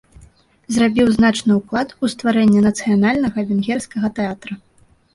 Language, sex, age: Belarusian, female, 19-29